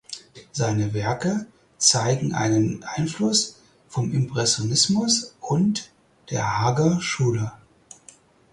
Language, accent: German, Deutschland Deutsch